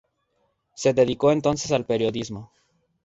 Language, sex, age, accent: Spanish, male, 19-29, México